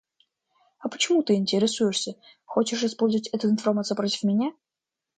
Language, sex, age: Russian, male, under 19